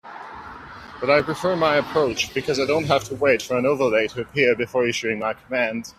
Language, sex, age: English, male, 19-29